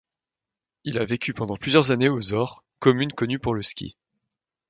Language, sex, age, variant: French, male, 19-29, Français de métropole